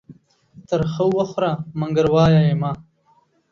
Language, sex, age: Pashto, male, 19-29